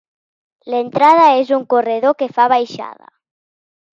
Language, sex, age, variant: Catalan, male, 40-49, Central